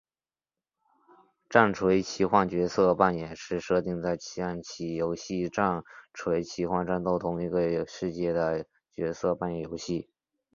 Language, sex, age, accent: Chinese, male, under 19, 出生地：浙江省